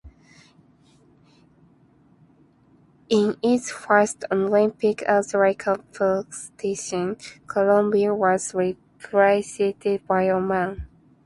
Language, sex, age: English, female, under 19